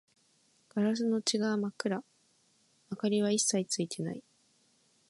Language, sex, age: Japanese, female, 19-29